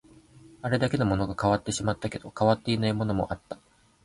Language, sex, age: Japanese, male, 19-29